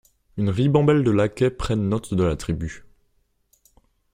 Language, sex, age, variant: French, male, 19-29, Français de métropole